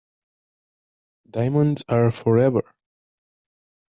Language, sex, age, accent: English, male, under 19, United States English